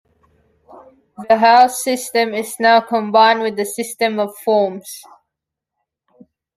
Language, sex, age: English, female, 19-29